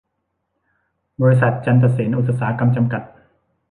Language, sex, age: Thai, male, 19-29